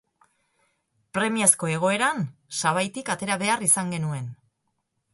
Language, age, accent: Basque, 50-59, Erdialdekoa edo Nafarra (Gipuzkoa, Nafarroa)